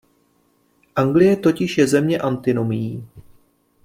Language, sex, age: Czech, male, 30-39